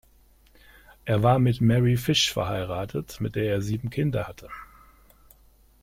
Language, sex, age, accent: German, male, 60-69, Deutschland Deutsch